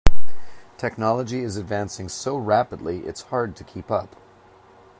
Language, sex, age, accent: English, male, 40-49, United States English